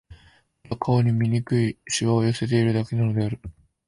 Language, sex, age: Japanese, male, 19-29